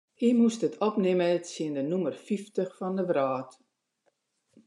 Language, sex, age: Western Frisian, female, 60-69